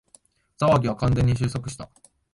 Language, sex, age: Japanese, male, 19-29